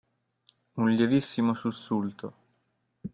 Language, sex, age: Italian, male, 19-29